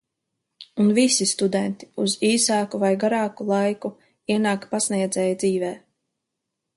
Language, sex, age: Latvian, female, 19-29